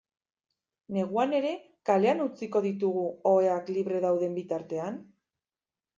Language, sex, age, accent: Basque, female, 19-29, Erdialdekoa edo Nafarra (Gipuzkoa, Nafarroa)